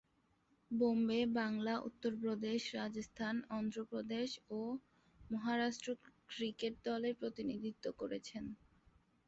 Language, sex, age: Bengali, female, 19-29